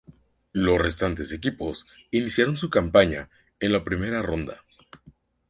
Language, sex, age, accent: Spanish, male, 19-29, México